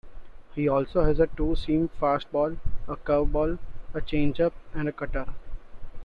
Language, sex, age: English, male, 19-29